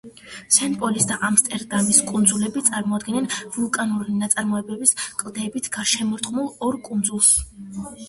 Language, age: Georgian, 30-39